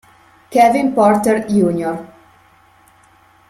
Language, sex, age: Italian, female, 50-59